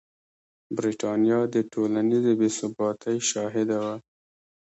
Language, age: Pashto, 19-29